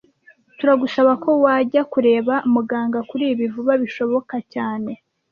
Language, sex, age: Kinyarwanda, female, 30-39